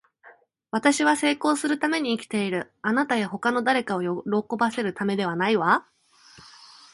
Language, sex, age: Japanese, female, 19-29